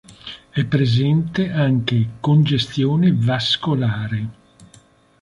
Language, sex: Italian, male